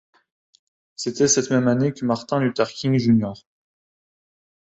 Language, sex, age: French, male, under 19